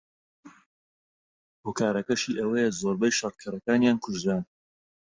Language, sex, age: Central Kurdish, male, 19-29